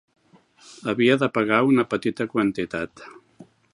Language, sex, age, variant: Catalan, male, 60-69, Central